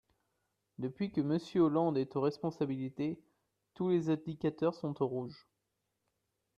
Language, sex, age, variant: French, male, 19-29, Français de métropole